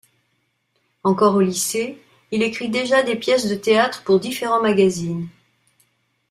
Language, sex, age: French, female, 60-69